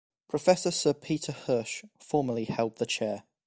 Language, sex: English, male